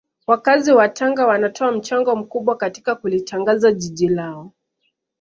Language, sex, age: Swahili, female, 19-29